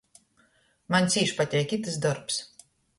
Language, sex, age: Latgalian, female, 40-49